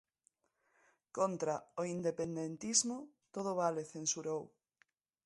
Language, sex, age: Galician, female, 40-49